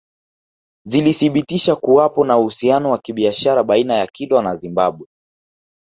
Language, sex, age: Swahili, male, 19-29